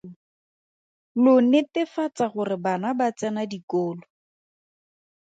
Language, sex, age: Tswana, female, 30-39